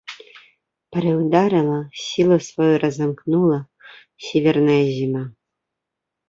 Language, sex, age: Belarusian, female, 30-39